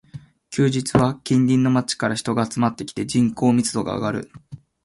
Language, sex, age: Japanese, male, 19-29